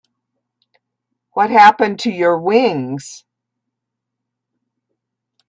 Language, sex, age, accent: English, female, 60-69, United States English